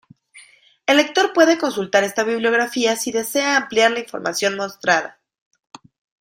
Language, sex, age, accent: Spanish, female, 30-39, México